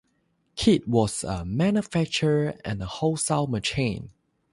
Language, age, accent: English, 19-29, United States English; Malaysian English